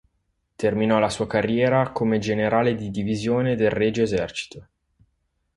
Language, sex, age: Italian, male, 30-39